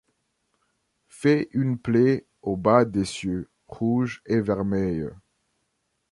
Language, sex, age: French, male, 19-29